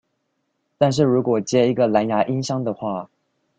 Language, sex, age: Chinese, male, 19-29